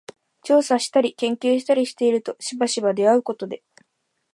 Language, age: Japanese, 19-29